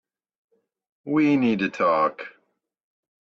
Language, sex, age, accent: English, male, 40-49, United States English